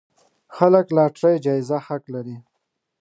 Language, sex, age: Pashto, male, under 19